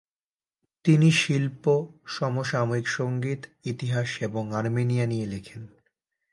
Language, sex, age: Bengali, male, 19-29